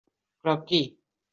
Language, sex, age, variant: Catalan, male, 30-39, Central